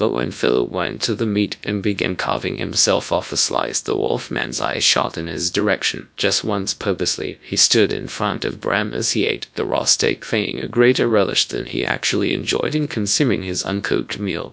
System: TTS, GradTTS